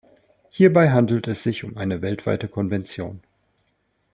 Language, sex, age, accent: German, male, 30-39, Deutschland Deutsch